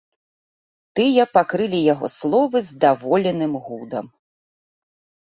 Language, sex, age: Belarusian, female, 40-49